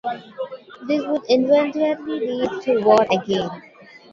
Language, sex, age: English, female, 19-29